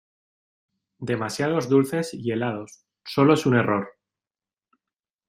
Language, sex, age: Spanish, male, 30-39